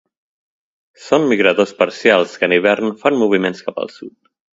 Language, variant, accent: Catalan, Central, central